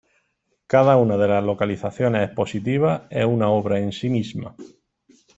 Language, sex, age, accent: Spanish, male, 40-49, España: Sur peninsular (Andalucia, Extremadura, Murcia)